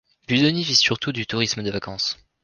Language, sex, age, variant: French, male, 19-29, Français de métropole